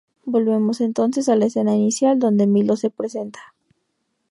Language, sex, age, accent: Spanish, female, 19-29, México